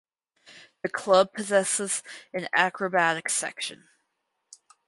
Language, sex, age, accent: English, female, 19-29, United States English